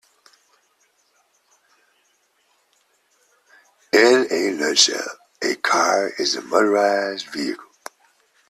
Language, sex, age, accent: English, male, 50-59, England English